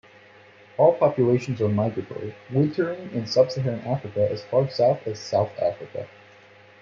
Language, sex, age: English, male, 19-29